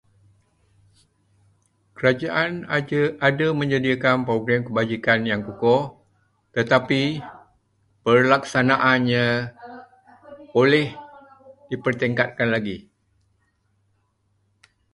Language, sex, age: Malay, male, 70-79